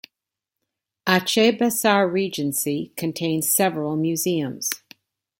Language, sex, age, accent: English, female, 60-69, United States English